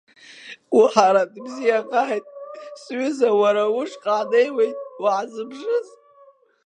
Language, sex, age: Abkhazian, female, 30-39